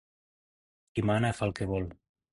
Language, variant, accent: Catalan, Nord-Occidental, nord-occidental